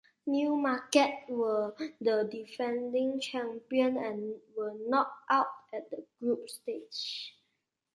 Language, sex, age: English, male, under 19